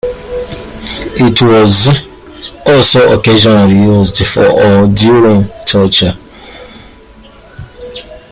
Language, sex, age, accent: English, male, 30-39, Southern African (South Africa, Zimbabwe, Namibia)